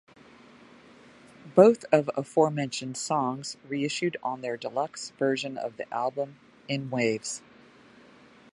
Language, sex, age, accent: English, female, 60-69, United States English